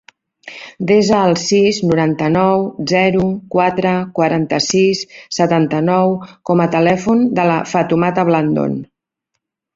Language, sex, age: Catalan, female, 60-69